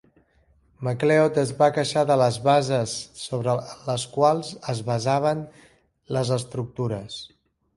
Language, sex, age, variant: Catalan, male, 40-49, Central